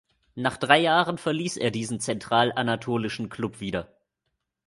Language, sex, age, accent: German, male, 19-29, Deutschland Deutsch